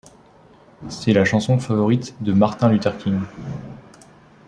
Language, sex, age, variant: French, male, 19-29, Français de métropole